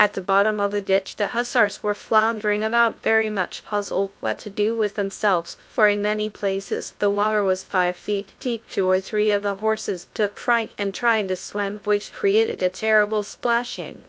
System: TTS, GlowTTS